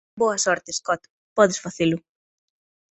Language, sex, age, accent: Galician, female, 19-29, Normativo (estándar)